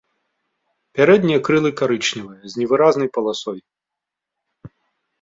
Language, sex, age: Belarusian, male, 40-49